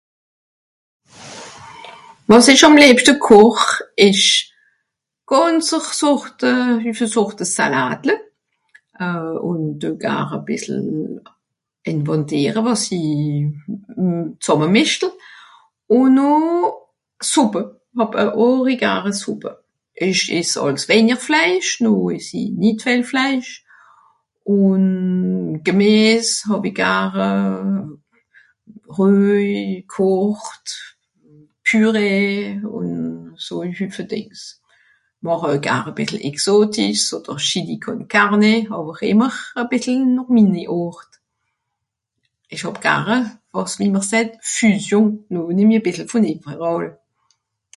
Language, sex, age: Swiss German, female, 60-69